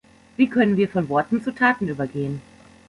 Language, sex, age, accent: German, female, 40-49, Deutschland Deutsch